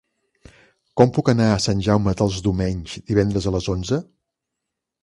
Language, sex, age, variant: Catalan, male, 50-59, Central